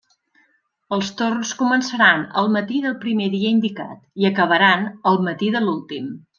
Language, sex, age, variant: Catalan, female, 50-59, Central